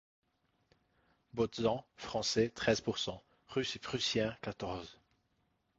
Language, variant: French, Français de métropole